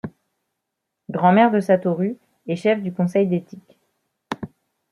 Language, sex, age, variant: French, female, 30-39, Français de métropole